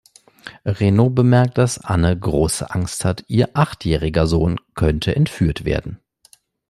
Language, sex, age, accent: German, male, 19-29, Deutschland Deutsch